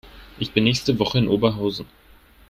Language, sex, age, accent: German, male, under 19, Deutschland Deutsch